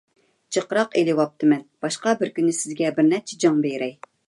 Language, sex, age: Uyghur, female, 30-39